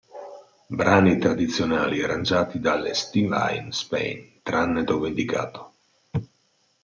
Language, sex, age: Italian, male, 50-59